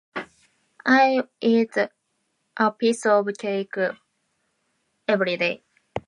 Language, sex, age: English, female, 19-29